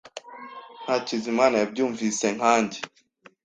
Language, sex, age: Kinyarwanda, male, under 19